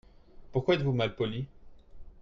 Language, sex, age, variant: French, male, 30-39, Français de métropole